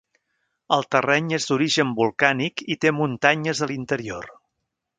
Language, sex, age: Catalan, male, 60-69